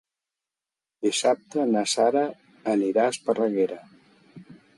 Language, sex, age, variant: Catalan, male, 60-69, Central